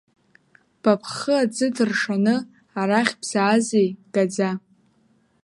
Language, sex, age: Abkhazian, female, 19-29